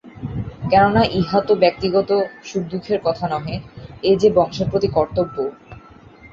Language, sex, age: Bengali, female, 19-29